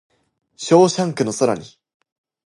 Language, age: Japanese, 19-29